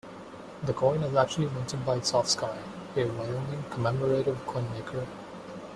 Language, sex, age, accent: English, male, 19-29, United States English